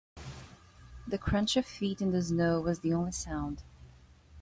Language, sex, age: English, female, 19-29